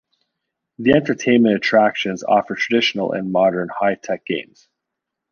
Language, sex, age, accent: English, male, 40-49, Canadian English